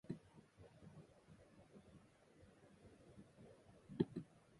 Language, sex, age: English, female, 19-29